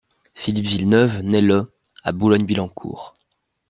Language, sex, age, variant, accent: French, male, under 19, Français d'Europe, Français de Belgique